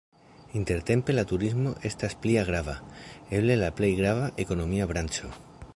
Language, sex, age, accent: Esperanto, male, 40-49, Internacia